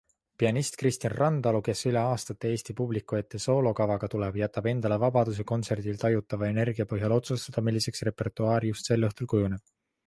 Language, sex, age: Estonian, male, 19-29